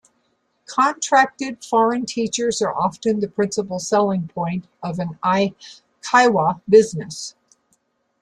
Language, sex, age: English, female, 70-79